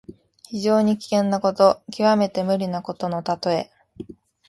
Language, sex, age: Japanese, female, 19-29